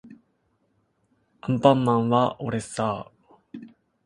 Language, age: Japanese, 19-29